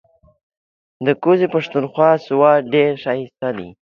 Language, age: Pashto, under 19